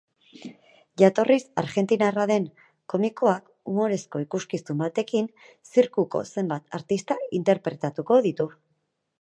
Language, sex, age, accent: Basque, female, 40-49, Erdialdekoa edo Nafarra (Gipuzkoa, Nafarroa)